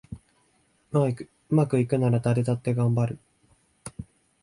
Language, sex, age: Japanese, male, 19-29